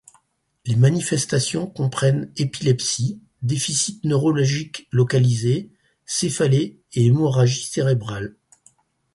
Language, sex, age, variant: French, male, 60-69, Français de métropole